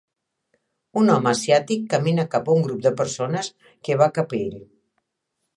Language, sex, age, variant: Catalan, female, 60-69, Central